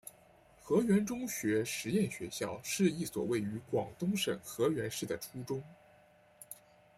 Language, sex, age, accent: Chinese, male, 19-29, 出生地：上海市